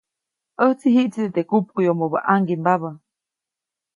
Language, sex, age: Copainalá Zoque, female, 19-29